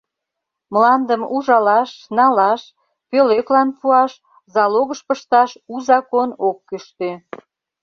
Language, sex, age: Mari, female, 50-59